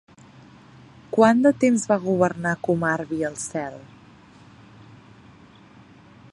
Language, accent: Catalan, gironí